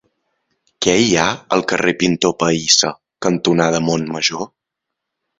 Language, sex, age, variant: Catalan, male, 19-29, Central